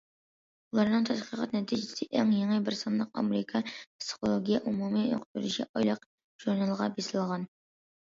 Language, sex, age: Uyghur, female, under 19